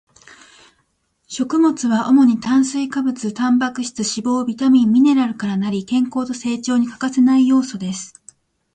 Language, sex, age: Japanese, female, 30-39